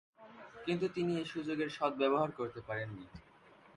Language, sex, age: Bengali, male, under 19